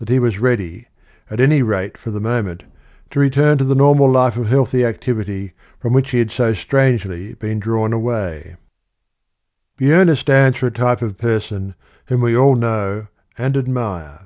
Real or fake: real